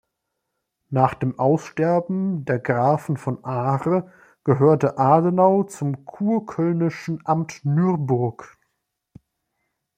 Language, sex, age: German, male, 19-29